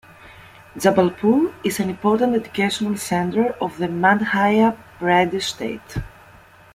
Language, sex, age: English, female, 30-39